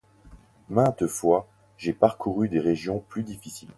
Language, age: French, 30-39